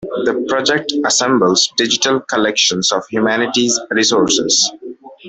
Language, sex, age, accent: English, male, 19-29, India and South Asia (India, Pakistan, Sri Lanka)